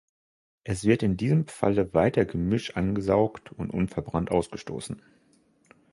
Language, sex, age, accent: German, male, 30-39, Deutschland Deutsch